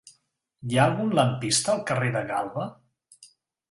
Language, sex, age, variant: Catalan, male, 40-49, Central